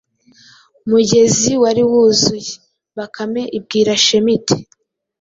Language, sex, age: Kinyarwanda, female, 19-29